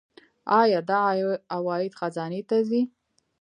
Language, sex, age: Pashto, female, 19-29